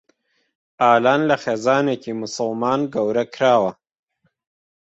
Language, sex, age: Central Kurdish, male, 30-39